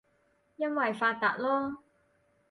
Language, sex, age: Cantonese, female, 30-39